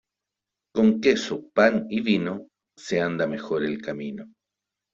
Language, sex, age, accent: Spanish, male, 30-39, Chileno: Chile, Cuyo